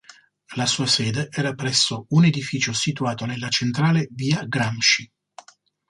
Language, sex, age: Italian, male, 50-59